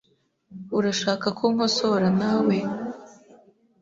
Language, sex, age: Kinyarwanda, female, 19-29